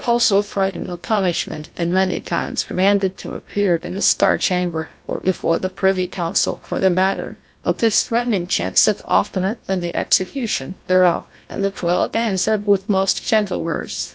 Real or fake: fake